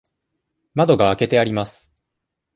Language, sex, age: Japanese, male, 19-29